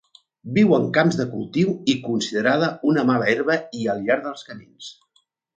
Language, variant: Catalan, Central